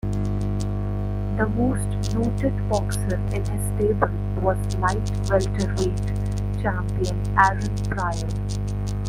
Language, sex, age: English, female, 19-29